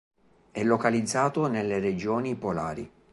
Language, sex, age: Italian, male, 30-39